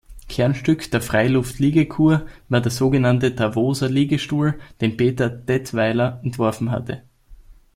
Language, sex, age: German, male, under 19